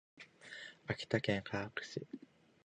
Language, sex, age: Japanese, male, 19-29